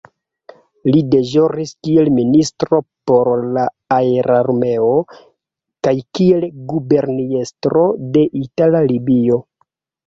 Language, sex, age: Esperanto, male, 30-39